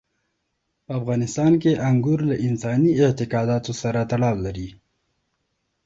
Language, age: Pashto, 19-29